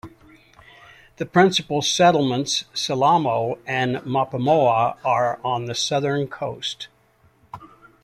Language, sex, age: English, male, 70-79